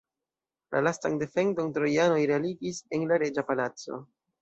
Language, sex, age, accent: Esperanto, male, under 19, Internacia